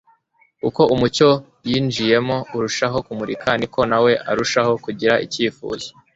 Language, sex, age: Kinyarwanda, male, 30-39